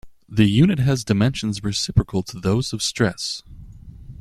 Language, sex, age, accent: English, male, 30-39, United States English